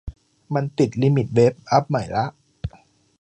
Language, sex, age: Thai, male, 19-29